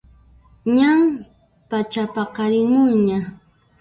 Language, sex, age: Puno Quechua, female, 19-29